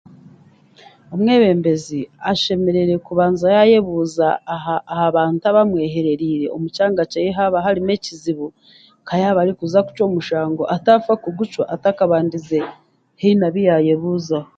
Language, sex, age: Chiga, female, 40-49